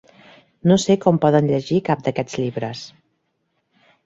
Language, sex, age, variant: Catalan, female, 40-49, Central